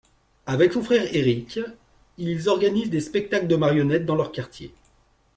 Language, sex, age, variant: French, male, 40-49, Français de métropole